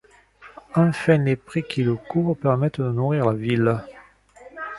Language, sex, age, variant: French, male, 50-59, Français de métropole